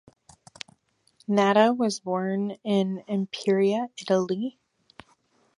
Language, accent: English, United States English